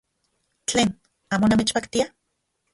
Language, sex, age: Central Puebla Nahuatl, female, 40-49